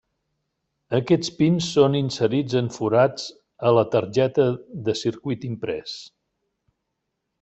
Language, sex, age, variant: Catalan, male, 60-69, Central